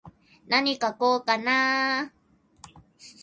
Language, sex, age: Japanese, female, 19-29